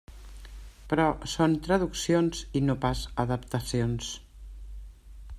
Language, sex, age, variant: Catalan, female, 60-69, Central